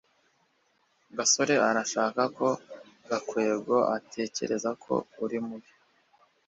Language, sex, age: Kinyarwanda, male, 40-49